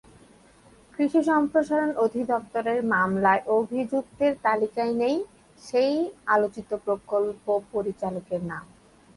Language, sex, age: Bengali, female, 19-29